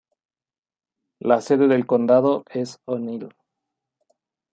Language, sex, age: Spanish, male, 19-29